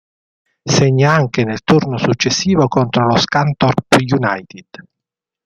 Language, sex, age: Italian, male, 40-49